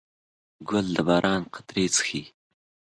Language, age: Pashto, 30-39